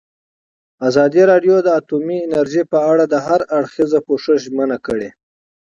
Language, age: Pashto, 30-39